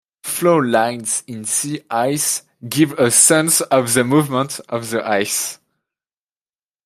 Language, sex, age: English, male, 19-29